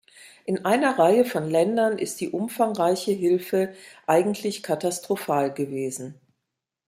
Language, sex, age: German, female, 50-59